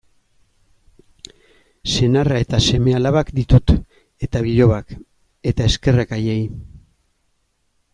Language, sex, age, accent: Basque, male, 50-59, Erdialdekoa edo Nafarra (Gipuzkoa, Nafarroa)